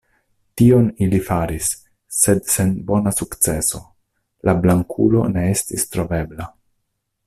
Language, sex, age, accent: Esperanto, male, 30-39, Internacia